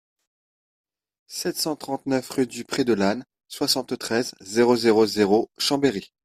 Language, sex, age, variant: French, male, 30-39, Français de métropole